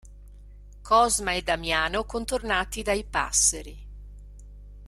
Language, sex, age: Italian, female, 50-59